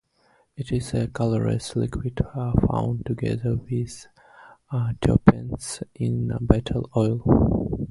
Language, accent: English, United States English